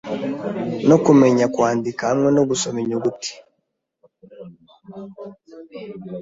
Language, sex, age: Kinyarwanda, male, 19-29